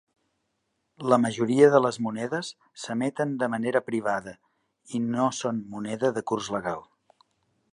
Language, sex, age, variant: Catalan, male, 50-59, Central